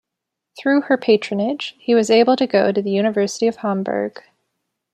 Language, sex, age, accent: English, female, 19-29, United States English